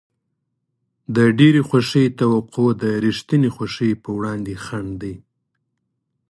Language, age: Pashto, 30-39